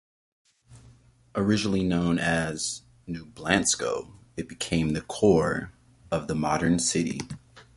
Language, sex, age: English, male, 30-39